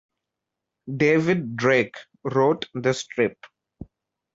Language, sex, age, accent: English, male, 19-29, India and South Asia (India, Pakistan, Sri Lanka)